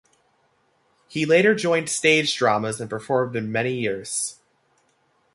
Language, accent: English, United States English